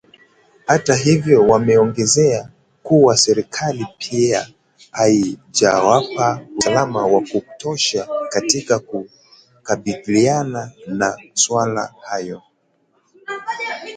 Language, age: Swahili, 19-29